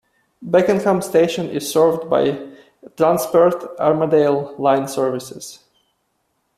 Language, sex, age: English, male, 30-39